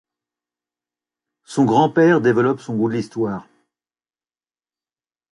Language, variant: French, Français de métropole